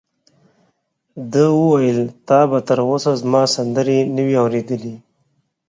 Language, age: Pashto, 30-39